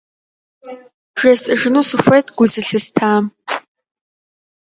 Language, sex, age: Russian, female, 30-39